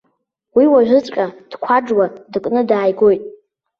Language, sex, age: Abkhazian, female, under 19